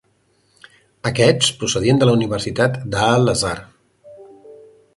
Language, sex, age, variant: Catalan, male, 50-59, Central